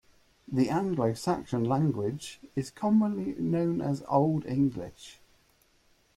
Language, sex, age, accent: English, male, 40-49, England English